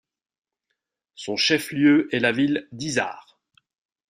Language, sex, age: French, male, 40-49